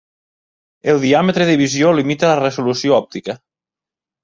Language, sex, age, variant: Catalan, male, 30-39, Nord-Occidental